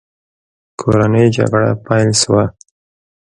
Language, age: Pashto, 19-29